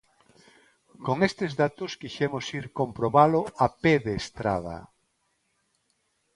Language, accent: Galician, Neofalante